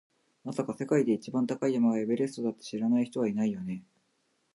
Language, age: Japanese, 40-49